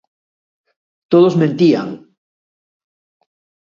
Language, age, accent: Galician, 60-69, Atlántico (seseo e gheada)